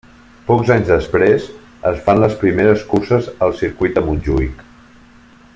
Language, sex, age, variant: Catalan, male, 40-49, Central